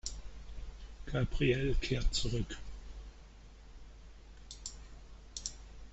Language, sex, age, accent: German, male, 50-59, Deutschland Deutsch